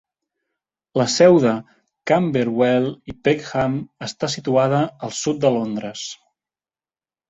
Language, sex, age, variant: Catalan, male, 19-29, Central